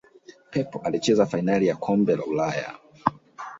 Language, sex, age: Swahili, male, 19-29